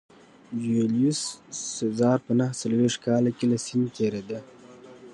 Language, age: Pashto, 19-29